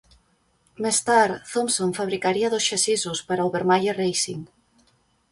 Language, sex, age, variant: Catalan, female, 30-39, Central